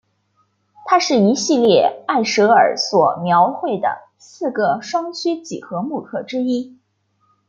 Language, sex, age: Chinese, female, 19-29